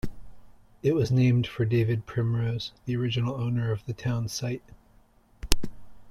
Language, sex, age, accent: English, male, 30-39, United States English